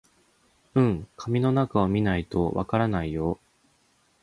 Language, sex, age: Japanese, male, 19-29